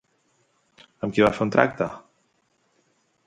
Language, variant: Catalan, Central